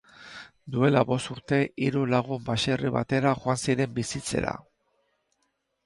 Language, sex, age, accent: Basque, male, 60-69, Erdialdekoa edo Nafarra (Gipuzkoa, Nafarroa)